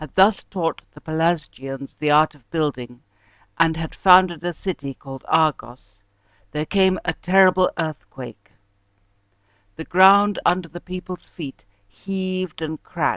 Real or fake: real